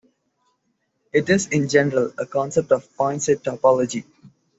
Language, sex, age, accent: English, male, 19-29, India and South Asia (India, Pakistan, Sri Lanka)